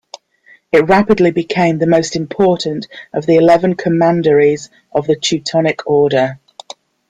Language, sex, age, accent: English, female, 40-49, England English